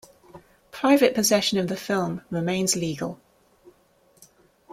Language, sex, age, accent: English, female, 30-39, England English